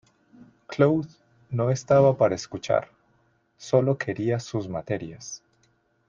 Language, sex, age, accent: Spanish, male, 30-39, Andino-Pacífico: Colombia, Perú, Ecuador, oeste de Bolivia y Venezuela andina